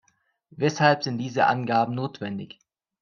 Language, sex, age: German, male, 19-29